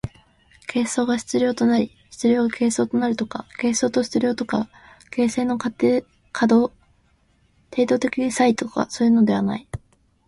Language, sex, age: Japanese, female, 19-29